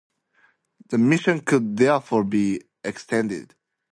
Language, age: English, 19-29